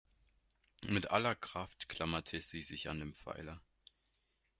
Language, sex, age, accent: German, male, under 19, Deutschland Deutsch